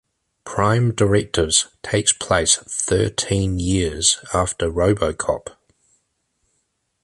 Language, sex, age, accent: English, male, 40-49, New Zealand English